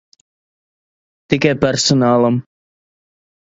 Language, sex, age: Latvian, male, 19-29